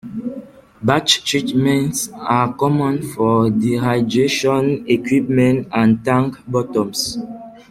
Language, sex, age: English, female, 30-39